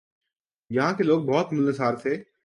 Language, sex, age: Urdu, male, 19-29